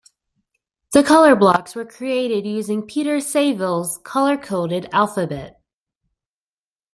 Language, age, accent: English, 30-39, United States English